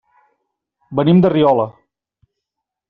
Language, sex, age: Catalan, male, 40-49